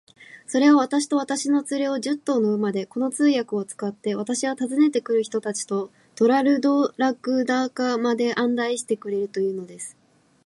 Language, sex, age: Japanese, female, 19-29